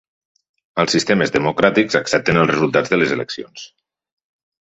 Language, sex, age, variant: Catalan, male, 40-49, Central